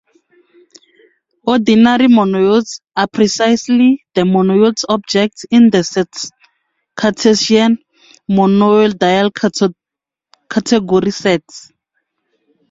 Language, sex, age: English, female, 30-39